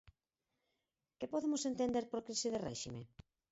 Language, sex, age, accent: Galician, female, 40-49, Central (gheada)